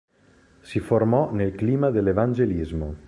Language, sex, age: Italian, male, 30-39